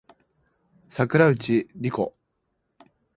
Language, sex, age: Japanese, male, 19-29